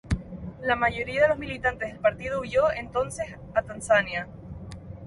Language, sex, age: Spanish, female, 19-29